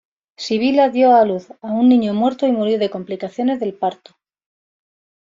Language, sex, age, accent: Spanish, female, 40-49, España: Sur peninsular (Andalucia, Extremadura, Murcia)